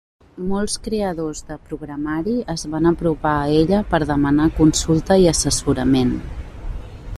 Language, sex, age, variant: Catalan, female, 40-49, Nord-Occidental